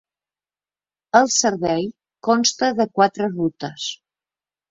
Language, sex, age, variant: Catalan, female, 60-69, Central